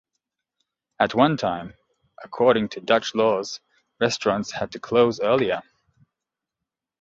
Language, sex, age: English, male, 30-39